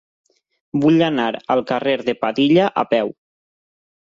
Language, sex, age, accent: Catalan, male, 30-39, valencià